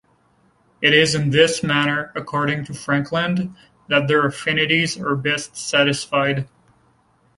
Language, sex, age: English, male, 19-29